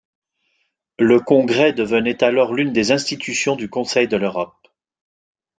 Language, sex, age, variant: French, male, 40-49, Français de métropole